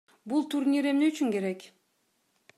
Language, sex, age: Kyrgyz, female, 30-39